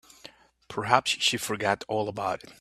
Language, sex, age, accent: English, male, 50-59, United States English